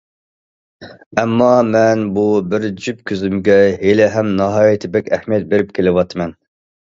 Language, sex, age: Uyghur, male, 30-39